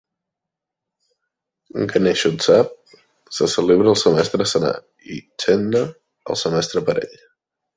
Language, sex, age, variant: Catalan, male, 19-29, Central